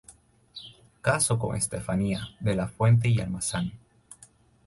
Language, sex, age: Spanish, male, 19-29